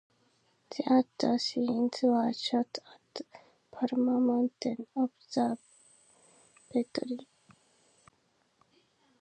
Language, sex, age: English, female, under 19